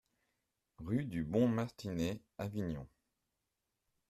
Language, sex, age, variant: French, male, 30-39, Français de métropole